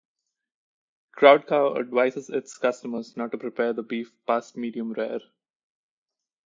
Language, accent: English, India and South Asia (India, Pakistan, Sri Lanka)